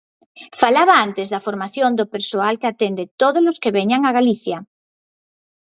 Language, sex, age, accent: Galician, female, 50-59, Normativo (estándar)